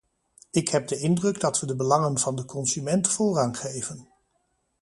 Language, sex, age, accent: Dutch, male, 50-59, Nederlands Nederlands